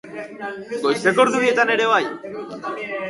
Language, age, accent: Basque, under 19, Mendebalekoa (Araba, Bizkaia, Gipuzkoako mendebaleko herri batzuk)